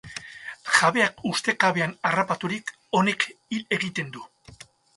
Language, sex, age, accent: Basque, male, 60-69, Mendebalekoa (Araba, Bizkaia, Gipuzkoako mendebaleko herri batzuk)